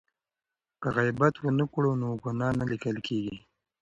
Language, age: Pashto, 19-29